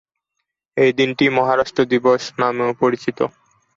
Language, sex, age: Bengali, male, 19-29